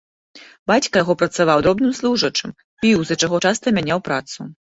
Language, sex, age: Belarusian, female, 40-49